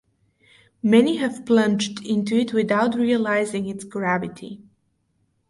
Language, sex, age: English, female, 19-29